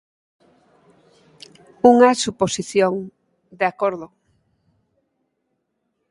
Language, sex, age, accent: Galician, female, 50-59, Normativo (estándar)